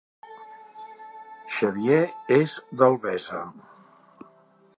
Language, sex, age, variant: Catalan, male, 60-69, Central